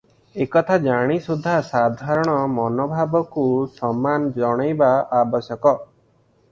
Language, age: Odia, 19-29